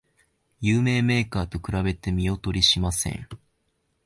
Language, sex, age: Japanese, male, 19-29